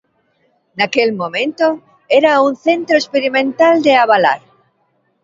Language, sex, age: Galician, male, 40-49